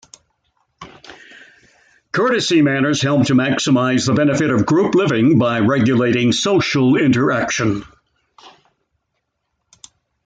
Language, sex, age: English, male, 80-89